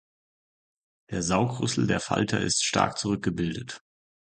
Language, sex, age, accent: German, male, 30-39, Deutschland Deutsch